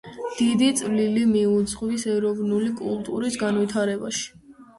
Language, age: Georgian, under 19